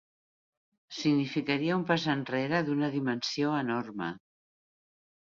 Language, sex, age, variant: Catalan, female, 60-69, Central